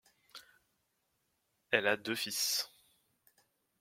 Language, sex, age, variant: French, male, 19-29, Français de métropole